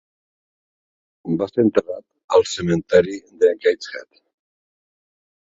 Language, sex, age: Catalan, male, 60-69